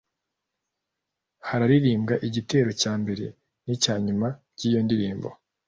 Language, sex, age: Kinyarwanda, male, 19-29